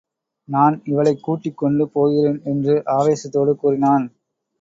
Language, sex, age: Tamil, male, 30-39